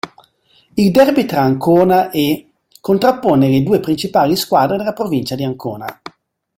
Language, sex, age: Italian, male, 50-59